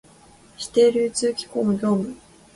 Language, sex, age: Japanese, female, 19-29